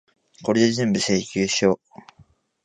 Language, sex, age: Japanese, male, 19-29